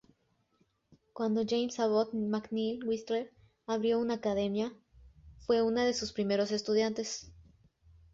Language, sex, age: Spanish, female, under 19